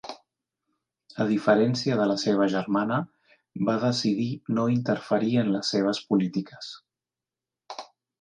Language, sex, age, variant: Catalan, male, 40-49, Central